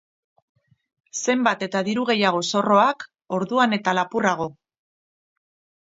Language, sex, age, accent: Basque, female, 50-59, Erdialdekoa edo Nafarra (Gipuzkoa, Nafarroa)